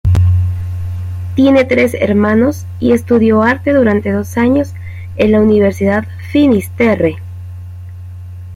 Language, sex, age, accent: Spanish, female, 30-39, América central